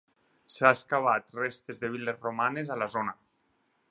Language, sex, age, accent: Catalan, male, 30-39, Tortosí